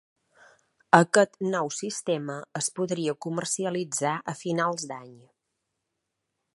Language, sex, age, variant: Catalan, female, 40-49, Balear